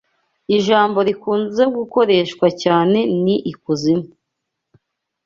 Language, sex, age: Kinyarwanda, female, 19-29